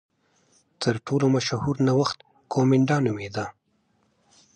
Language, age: Pashto, 19-29